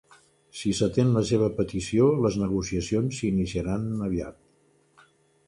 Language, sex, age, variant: Catalan, male, 70-79, Central